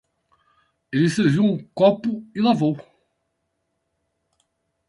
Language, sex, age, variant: Portuguese, male, 40-49, Portuguese (Brasil)